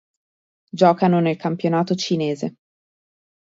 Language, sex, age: Italian, female, 30-39